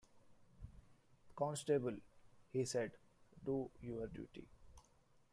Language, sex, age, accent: English, male, 30-39, India and South Asia (India, Pakistan, Sri Lanka)